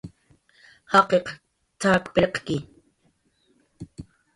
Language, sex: Jaqaru, female